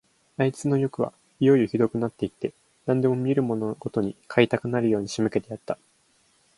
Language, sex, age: Japanese, male, 19-29